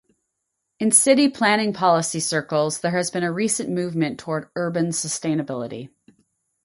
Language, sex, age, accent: English, female, 40-49, United States English